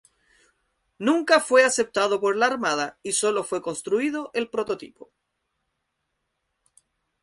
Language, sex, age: Spanish, male, 30-39